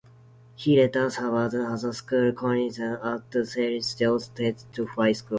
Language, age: English, 19-29